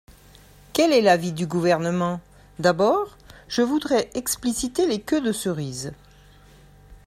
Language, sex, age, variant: French, female, 60-69, Français de métropole